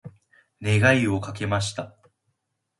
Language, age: Japanese, 19-29